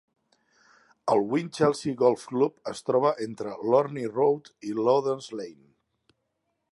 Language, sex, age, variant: Catalan, male, 30-39, Central